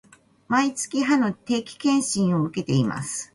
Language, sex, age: Japanese, female, 40-49